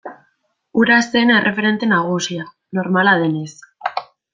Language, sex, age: Basque, female, 19-29